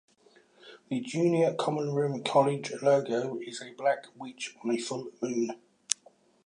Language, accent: English, England English